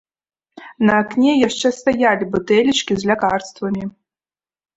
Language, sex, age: Belarusian, female, 19-29